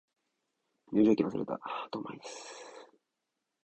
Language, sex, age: Japanese, male, 19-29